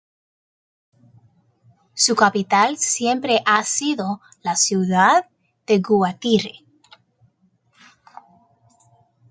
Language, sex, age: Spanish, female, under 19